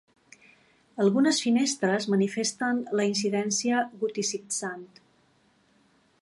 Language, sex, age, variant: Catalan, female, 40-49, Balear